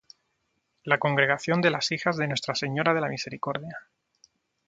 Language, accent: Spanish, España: Sur peninsular (Andalucia, Extremadura, Murcia)